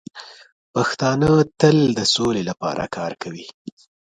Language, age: Pashto, 30-39